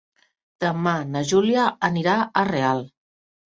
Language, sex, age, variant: Catalan, female, 40-49, Central